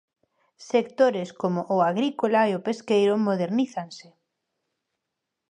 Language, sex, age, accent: Galician, female, 30-39, Neofalante